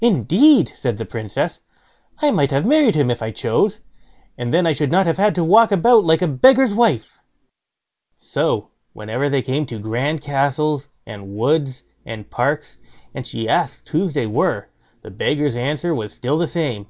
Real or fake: real